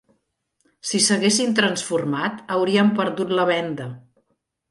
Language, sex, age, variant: Catalan, female, 50-59, Central